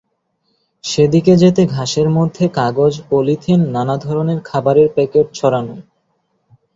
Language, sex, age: Bengali, male, 19-29